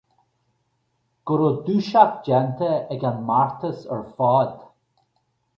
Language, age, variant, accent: Irish, 50-59, Gaeilge Uladh, Cainteoir dúchais, Gaeltacht